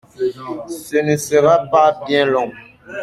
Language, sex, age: French, female, 30-39